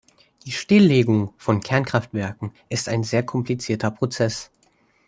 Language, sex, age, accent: German, male, under 19, Deutschland Deutsch